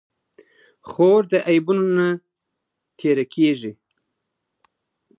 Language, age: Pashto, 40-49